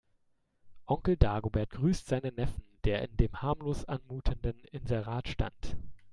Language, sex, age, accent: German, male, 19-29, Deutschland Deutsch